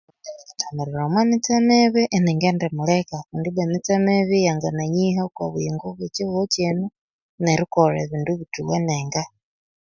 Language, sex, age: Konzo, female, 40-49